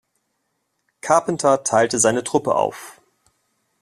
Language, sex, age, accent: German, male, 30-39, Deutschland Deutsch